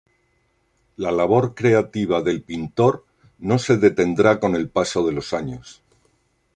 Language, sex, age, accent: Spanish, male, 60-69, España: Centro-Sur peninsular (Madrid, Toledo, Castilla-La Mancha)